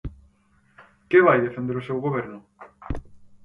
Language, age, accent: Galician, under 19, Atlántico (seseo e gheada)